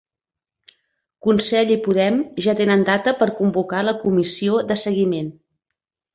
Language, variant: Catalan, Central